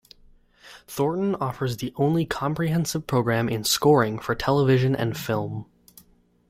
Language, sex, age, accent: English, male, under 19, Canadian English